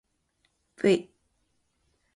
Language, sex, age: Japanese, female, 19-29